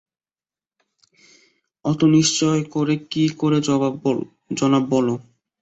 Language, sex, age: Bengali, male, 19-29